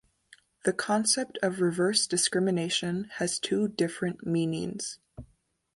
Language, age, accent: English, under 19, United States English